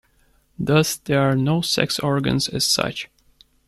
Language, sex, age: English, male, 19-29